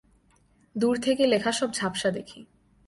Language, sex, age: Bengali, female, 19-29